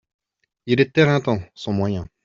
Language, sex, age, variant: French, male, 40-49, Français de métropole